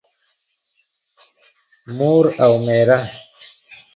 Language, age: Pashto, 30-39